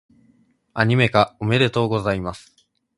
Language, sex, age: Japanese, male, 19-29